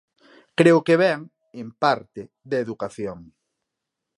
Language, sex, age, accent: Galician, male, 30-39, Normativo (estándar)